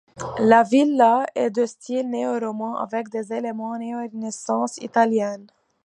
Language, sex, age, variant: French, female, 19-29, Français de métropole